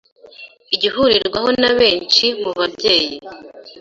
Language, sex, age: Kinyarwanda, female, 19-29